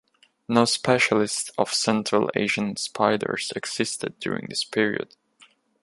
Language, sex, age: English, male, 19-29